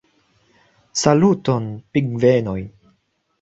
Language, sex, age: Esperanto, male, 19-29